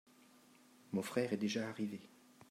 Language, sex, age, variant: French, male, 40-49, Français de métropole